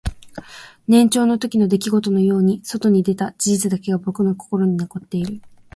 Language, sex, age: Japanese, female, 19-29